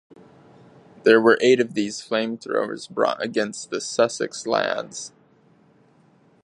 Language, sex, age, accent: English, male, 19-29, United States English